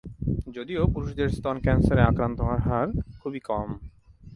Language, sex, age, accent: Bengali, male, 19-29, Native